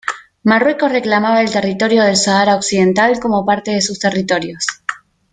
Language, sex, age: Spanish, female, 19-29